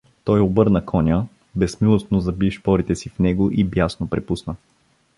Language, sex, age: Bulgarian, male, 19-29